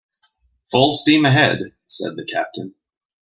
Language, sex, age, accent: English, male, 30-39, Canadian English